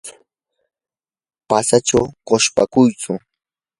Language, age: Yanahuanca Pasco Quechua, 19-29